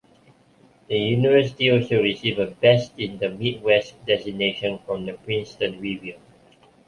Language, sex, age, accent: English, male, 30-39, Malaysian English